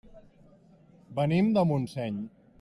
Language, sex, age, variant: Catalan, male, 30-39, Central